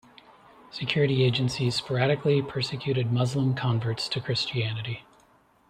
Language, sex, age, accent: English, male, 30-39, United States English